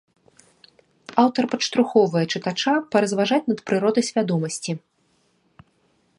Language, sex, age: Belarusian, female, 19-29